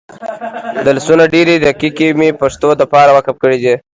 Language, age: Pashto, 19-29